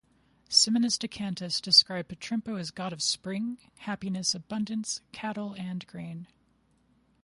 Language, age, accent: English, 30-39, United States English